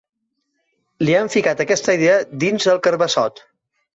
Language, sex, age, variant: Catalan, male, 30-39, Central